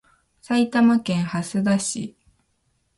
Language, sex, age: Japanese, female, 19-29